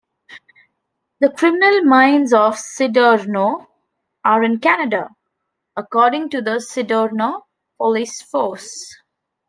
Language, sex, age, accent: English, female, 19-29, India and South Asia (India, Pakistan, Sri Lanka)